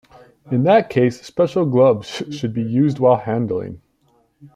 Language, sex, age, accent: English, male, 19-29, Canadian English